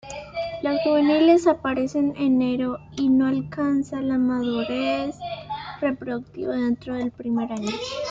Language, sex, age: Spanish, female, under 19